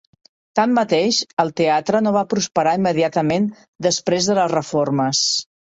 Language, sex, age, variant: Catalan, female, 50-59, Central